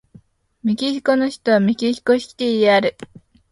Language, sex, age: Japanese, female, under 19